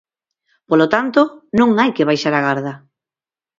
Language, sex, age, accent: Galician, female, 30-39, Normativo (estándar)